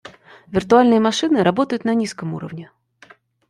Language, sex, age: Russian, female, 30-39